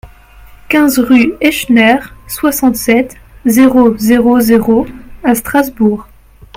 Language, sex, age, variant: French, female, 19-29, Français de métropole